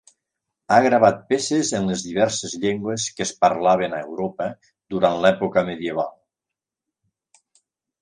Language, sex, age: Catalan, male, 60-69